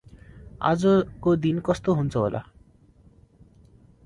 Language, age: Nepali, 19-29